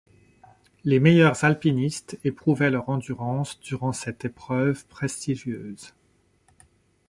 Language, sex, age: French, male, 30-39